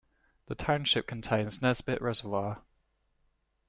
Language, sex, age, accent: English, male, 19-29, England English